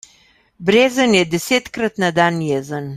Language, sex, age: Slovenian, female, 60-69